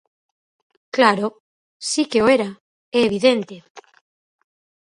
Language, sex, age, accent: Galician, female, 40-49, Normativo (estándar)